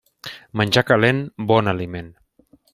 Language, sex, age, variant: Catalan, male, 30-39, Central